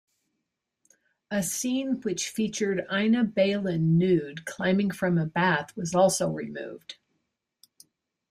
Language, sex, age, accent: English, female, 60-69, United States English